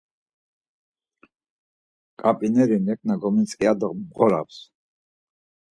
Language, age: Laz, 60-69